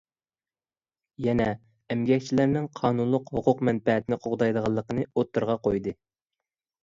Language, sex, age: Uyghur, male, 30-39